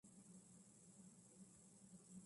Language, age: Japanese, 40-49